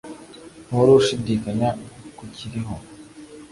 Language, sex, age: Kinyarwanda, male, 19-29